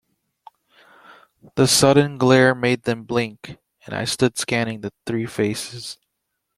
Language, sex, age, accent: English, male, 19-29, United States English